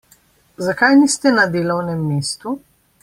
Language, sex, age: Slovenian, female, 50-59